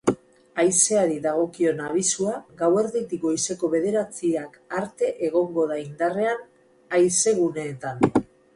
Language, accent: Basque, Mendebalekoa (Araba, Bizkaia, Gipuzkoako mendebaleko herri batzuk)